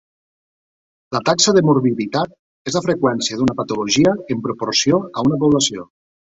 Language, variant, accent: Catalan, Nord-Occidental, Lleida